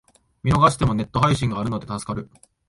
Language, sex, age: Japanese, male, 19-29